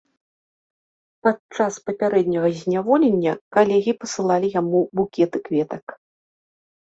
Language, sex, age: Belarusian, female, 40-49